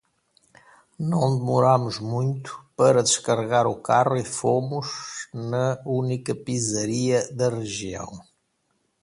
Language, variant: Portuguese, Portuguese (Portugal)